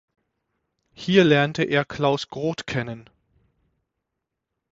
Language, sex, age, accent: German, male, 30-39, Deutschland Deutsch